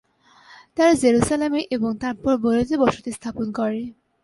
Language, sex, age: Bengali, female, 19-29